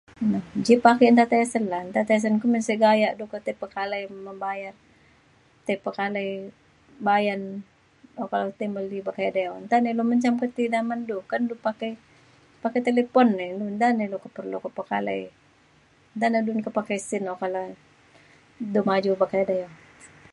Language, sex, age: Mainstream Kenyah, female, 40-49